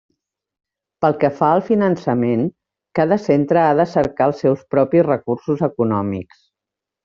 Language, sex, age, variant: Catalan, female, 50-59, Central